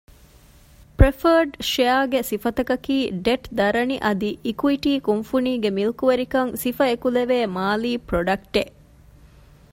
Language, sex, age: Divehi, female, 30-39